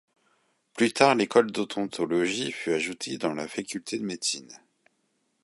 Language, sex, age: French, male, 40-49